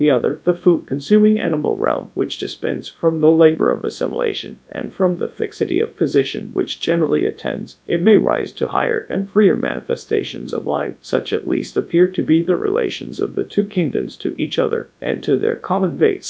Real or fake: fake